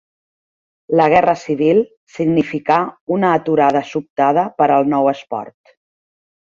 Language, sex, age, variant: Catalan, female, 40-49, Central